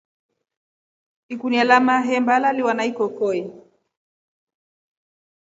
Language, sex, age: Rombo, female, 30-39